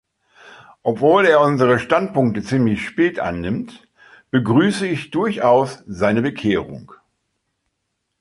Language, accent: German, Deutschland Deutsch